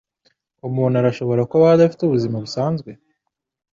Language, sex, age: Kinyarwanda, female, 19-29